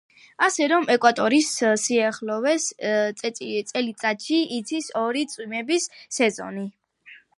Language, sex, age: Georgian, female, under 19